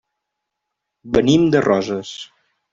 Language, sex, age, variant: Catalan, male, 19-29, Central